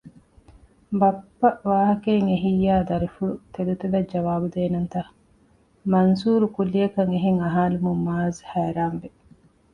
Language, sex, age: Divehi, female, 40-49